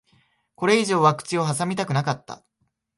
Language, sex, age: Japanese, male, 19-29